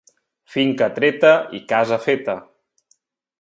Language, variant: Catalan, Septentrional